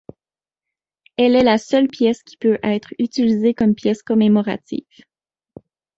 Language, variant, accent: French, Français d'Amérique du Nord, Français du Canada